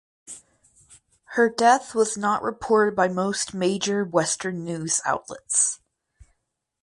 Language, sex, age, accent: English, female, 19-29, United States English